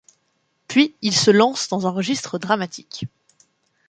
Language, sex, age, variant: French, female, 19-29, Français de métropole